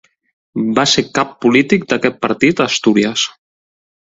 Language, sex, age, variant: Catalan, male, 30-39, Central